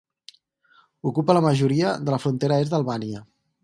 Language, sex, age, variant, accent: Catalan, male, 19-29, Central, central